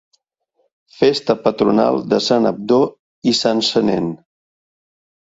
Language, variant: Catalan, Central